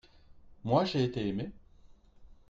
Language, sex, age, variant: French, male, 30-39, Français de métropole